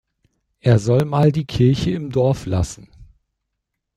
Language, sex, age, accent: German, male, 40-49, Deutschland Deutsch